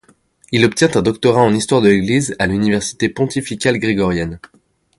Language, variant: French, Français de métropole